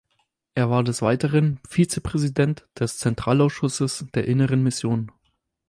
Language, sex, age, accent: German, male, 19-29, Deutschland Deutsch